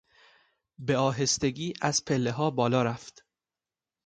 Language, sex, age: Persian, male, 19-29